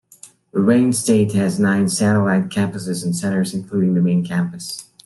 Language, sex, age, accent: English, female, 19-29, Filipino